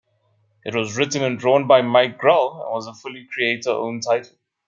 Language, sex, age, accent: English, male, 30-39, Southern African (South Africa, Zimbabwe, Namibia)